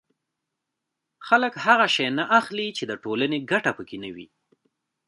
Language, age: Pashto, 19-29